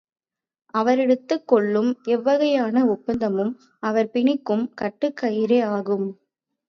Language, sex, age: Tamil, female, 19-29